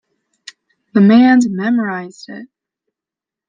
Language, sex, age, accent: English, female, under 19, United States English